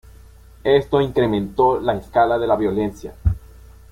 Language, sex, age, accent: Spanish, male, under 19, Caribe: Cuba, Venezuela, Puerto Rico, República Dominicana, Panamá, Colombia caribeña, México caribeño, Costa del golfo de México